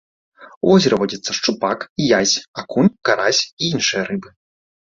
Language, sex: Belarusian, male